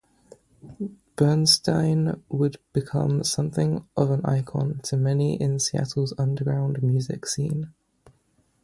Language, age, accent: English, 19-29, England English